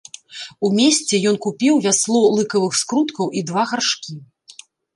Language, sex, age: Belarusian, female, 40-49